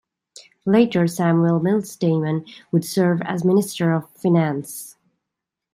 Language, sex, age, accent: English, female, 19-29, England English